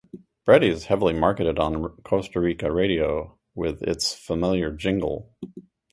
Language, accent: English, United States English